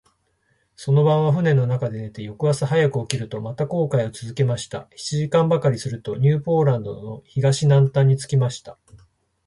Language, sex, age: Japanese, male, 40-49